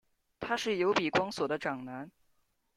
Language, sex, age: Chinese, female, 19-29